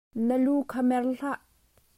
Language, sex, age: Hakha Chin, female, 19-29